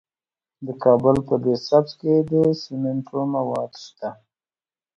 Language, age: Pashto, 30-39